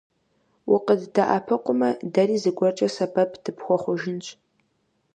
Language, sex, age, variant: Kabardian, female, 19-29, Адыгэбзэ (Къэбэрдей, Кирил, псоми зэдай)